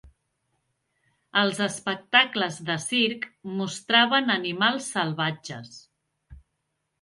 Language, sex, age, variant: Catalan, female, 30-39, Central